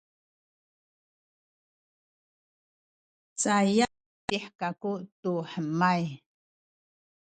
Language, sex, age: Sakizaya, female, 70-79